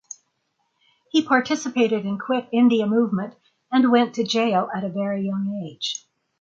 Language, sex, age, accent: English, female, 80-89, United States English